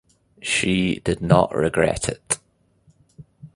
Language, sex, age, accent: English, male, 19-29, Scottish English